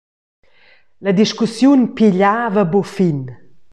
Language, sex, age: Romansh, female, 40-49